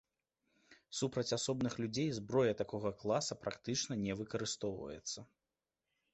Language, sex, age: Belarusian, male, 30-39